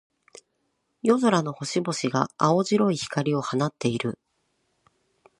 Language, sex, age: Japanese, female, 40-49